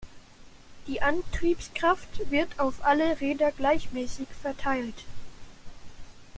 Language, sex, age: German, male, under 19